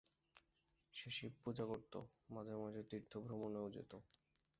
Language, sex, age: Bengali, male, 19-29